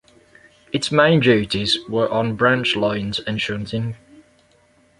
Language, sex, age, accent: English, male, 40-49, England English